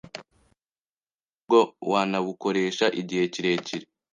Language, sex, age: Kinyarwanda, male, under 19